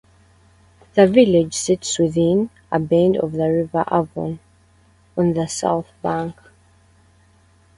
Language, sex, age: English, female, 19-29